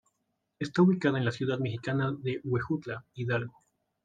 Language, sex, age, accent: Spanish, male, 19-29, México